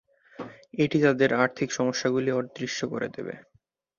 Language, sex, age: Bengali, male, under 19